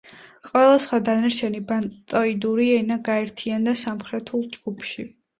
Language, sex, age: Georgian, female, 19-29